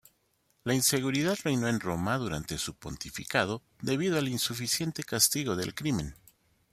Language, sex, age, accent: Spanish, male, 50-59, México